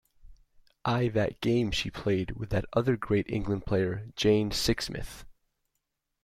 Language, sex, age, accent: English, male, 19-29, Canadian English